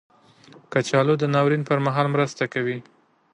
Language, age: Pashto, 19-29